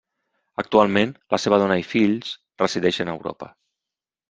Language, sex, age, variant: Catalan, male, 40-49, Central